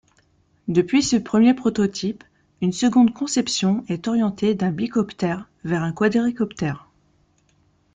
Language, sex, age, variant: French, female, 30-39, Français de métropole